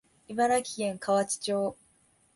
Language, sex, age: Japanese, male, 19-29